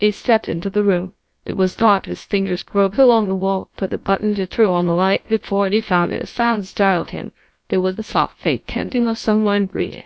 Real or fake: fake